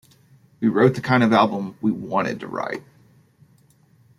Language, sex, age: English, male, 30-39